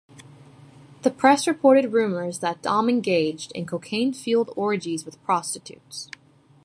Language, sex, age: English, female, 19-29